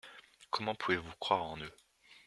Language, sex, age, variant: French, male, under 19, Français de métropole